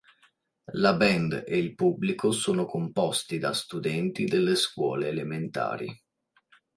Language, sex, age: Italian, male, 19-29